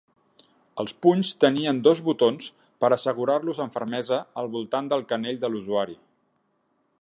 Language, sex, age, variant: Catalan, male, 50-59, Central